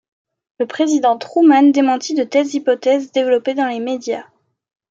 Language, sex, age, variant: French, female, 19-29, Français de métropole